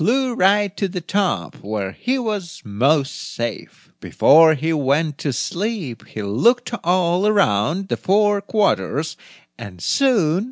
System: none